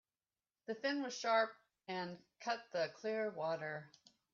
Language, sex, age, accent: English, female, 60-69, United States English